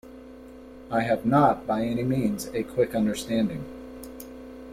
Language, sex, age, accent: English, male, 40-49, United States English